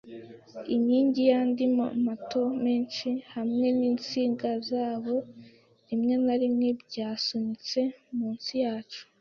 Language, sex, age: Kinyarwanda, female, 19-29